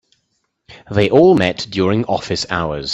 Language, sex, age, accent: English, male, 30-39, England English